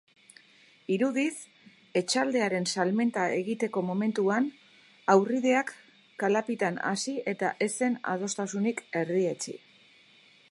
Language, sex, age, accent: Basque, female, 50-59, Erdialdekoa edo Nafarra (Gipuzkoa, Nafarroa)